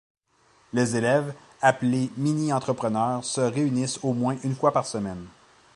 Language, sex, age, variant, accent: French, male, 40-49, Français d'Amérique du Nord, Français du Canada